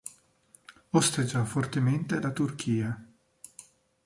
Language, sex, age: Italian, male, 40-49